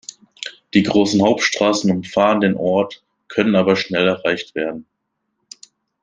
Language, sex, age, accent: German, male, 19-29, Deutschland Deutsch